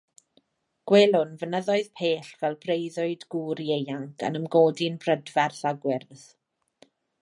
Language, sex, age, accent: Welsh, female, 30-39, Y Deyrnas Unedig Cymraeg